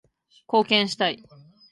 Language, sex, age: Japanese, female, 19-29